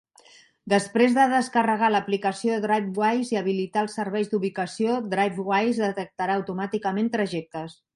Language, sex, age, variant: Catalan, female, 60-69, Central